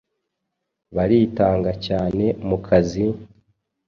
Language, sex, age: Kinyarwanda, male, 19-29